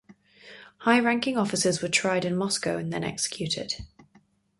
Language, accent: English, England English